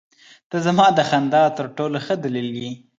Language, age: Pashto, 19-29